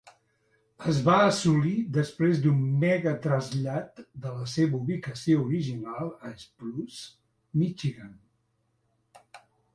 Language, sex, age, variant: Catalan, male, 70-79, Central